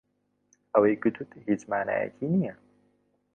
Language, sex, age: Central Kurdish, male, 19-29